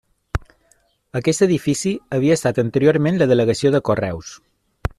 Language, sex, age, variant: Catalan, male, 40-49, Balear